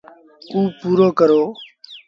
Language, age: Sindhi Bhil, under 19